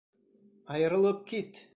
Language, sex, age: Bashkir, male, 40-49